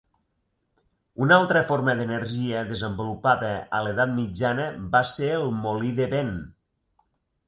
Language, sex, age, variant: Catalan, male, 50-59, Nord-Occidental